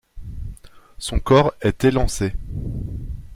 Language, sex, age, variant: French, male, 19-29, Français de métropole